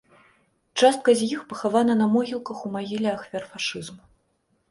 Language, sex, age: Belarusian, female, 30-39